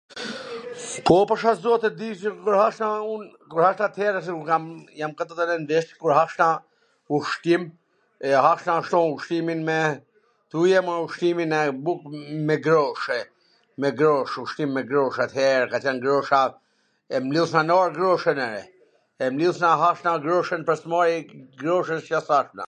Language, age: Gheg Albanian, 40-49